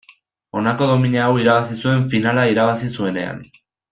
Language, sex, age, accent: Basque, male, 19-29, Erdialdekoa edo Nafarra (Gipuzkoa, Nafarroa)